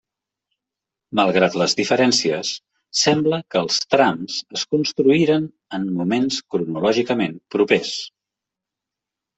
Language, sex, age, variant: Catalan, male, 50-59, Central